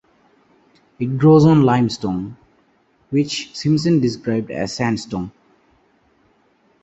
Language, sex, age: English, male, under 19